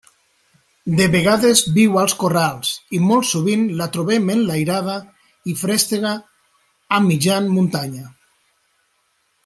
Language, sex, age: Catalan, male, 50-59